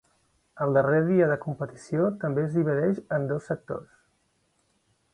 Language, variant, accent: Catalan, Central, central